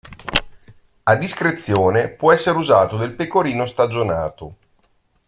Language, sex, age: Italian, male, 30-39